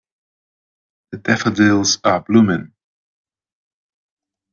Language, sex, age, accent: English, male, 19-29, United States English